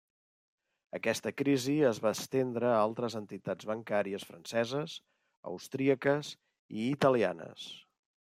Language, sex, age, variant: Catalan, male, 50-59, Central